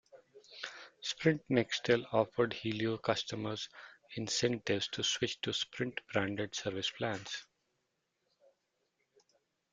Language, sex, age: English, male, 40-49